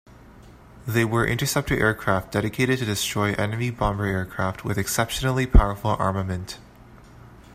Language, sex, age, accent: English, male, 19-29, Canadian English